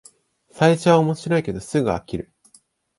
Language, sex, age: Japanese, male, 19-29